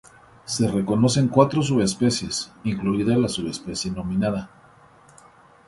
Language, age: Spanish, 50-59